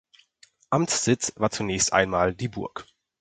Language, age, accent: German, under 19, Deutschland Deutsch